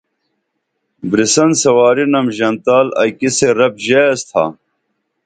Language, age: Dameli, 50-59